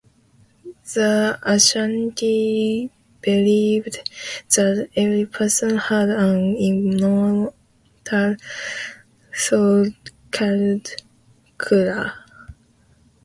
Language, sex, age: English, female, 19-29